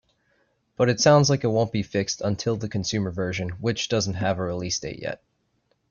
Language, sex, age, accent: English, male, 19-29, United States English